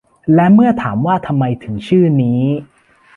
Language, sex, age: Thai, male, 19-29